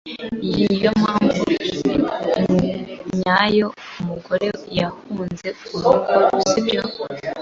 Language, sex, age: Kinyarwanda, female, 19-29